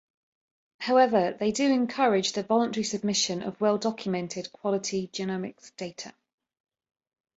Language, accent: English, England English